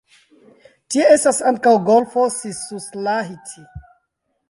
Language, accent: Esperanto, Internacia